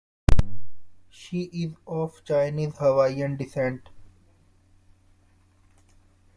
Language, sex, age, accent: English, male, 19-29, India and South Asia (India, Pakistan, Sri Lanka)